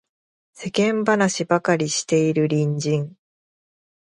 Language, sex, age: Japanese, female, 30-39